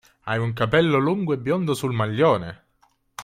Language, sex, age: Italian, male, 19-29